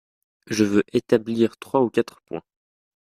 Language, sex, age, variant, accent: French, male, 19-29, Français d'Europe, Français de Suisse